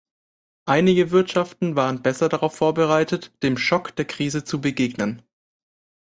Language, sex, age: German, male, 19-29